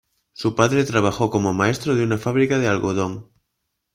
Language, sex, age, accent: Spanish, male, 19-29, España: Norte peninsular (Asturias, Castilla y León, Cantabria, País Vasco, Navarra, Aragón, La Rioja, Guadalajara, Cuenca)